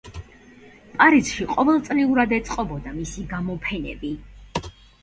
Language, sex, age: Georgian, female, 19-29